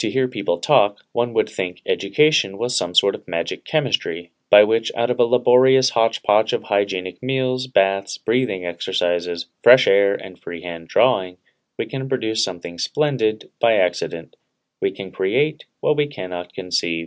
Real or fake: real